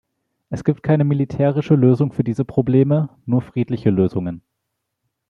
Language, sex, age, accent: German, male, 19-29, Deutschland Deutsch